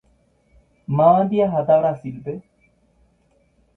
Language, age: Guarani, 19-29